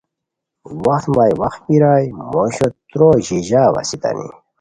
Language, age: Khowar, 30-39